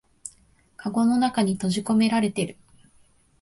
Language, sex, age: Japanese, female, 19-29